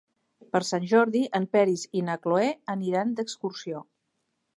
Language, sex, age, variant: Catalan, female, 50-59, Central